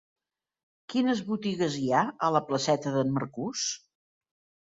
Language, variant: Catalan, Central